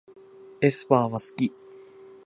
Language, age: Japanese, 19-29